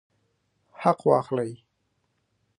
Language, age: Pashto, 19-29